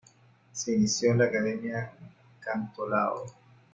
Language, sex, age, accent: Spanish, male, 40-49, España: Norte peninsular (Asturias, Castilla y León, Cantabria, País Vasco, Navarra, Aragón, La Rioja, Guadalajara, Cuenca)